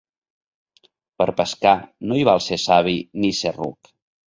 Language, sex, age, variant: Catalan, male, 40-49, Nord-Occidental